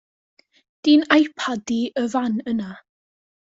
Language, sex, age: Welsh, female, under 19